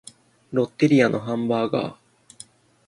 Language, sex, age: Japanese, male, 19-29